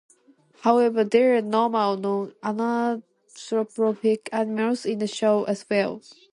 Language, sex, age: English, female, under 19